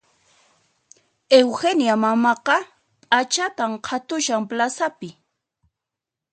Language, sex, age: Puno Quechua, female, 30-39